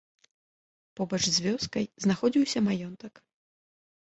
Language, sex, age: Belarusian, female, 30-39